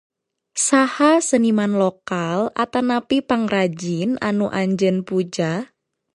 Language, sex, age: Sundanese, female, 19-29